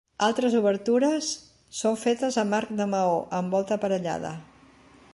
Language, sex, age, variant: Catalan, female, 60-69, Central